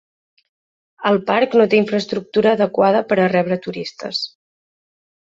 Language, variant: Catalan, Central